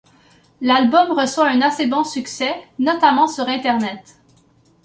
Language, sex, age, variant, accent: French, female, 19-29, Français d'Amérique du Nord, Français du Canada